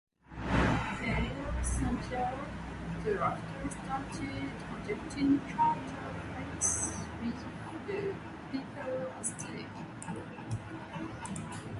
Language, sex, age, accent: English, female, 30-39, United States English; Malaysian English